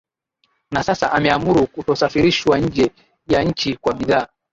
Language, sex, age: Swahili, male, 19-29